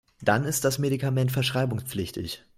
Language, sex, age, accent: German, male, 19-29, Deutschland Deutsch